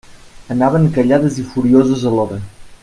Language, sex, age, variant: Catalan, male, 30-39, Central